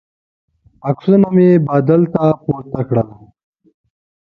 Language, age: Pashto, 19-29